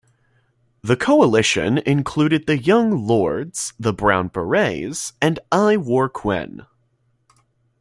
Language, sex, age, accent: English, male, under 19, United States English